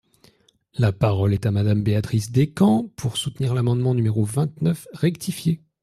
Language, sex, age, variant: French, male, 30-39, Français de métropole